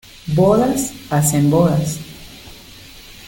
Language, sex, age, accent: Spanish, female, 40-49, Caribe: Cuba, Venezuela, Puerto Rico, República Dominicana, Panamá, Colombia caribeña, México caribeño, Costa del golfo de México